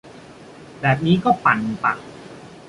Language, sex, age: Thai, male, 40-49